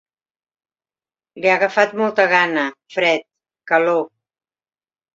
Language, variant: Catalan, Central